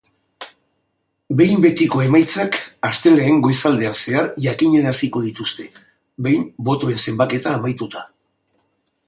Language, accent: Basque, Mendebalekoa (Araba, Bizkaia, Gipuzkoako mendebaleko herri batzuk)